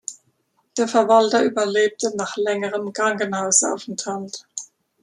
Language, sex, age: German, female, 50-59